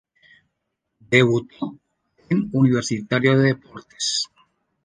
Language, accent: Spanish, Andino-Pacífico: Colombia, Perú, Ecuador, oeste de Bolivia y Venezuela andina